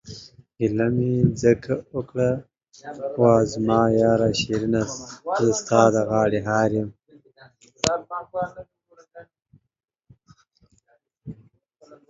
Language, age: Pashto, 19-29